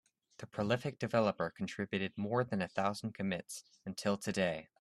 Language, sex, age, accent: English, male, 19-29, United States English